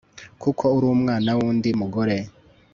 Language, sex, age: Kinyarwanda, male, 19-29